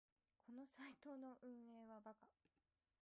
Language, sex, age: Japanese, female, 19-29